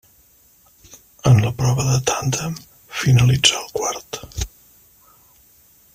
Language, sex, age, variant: Catalan, male, 50-59, Central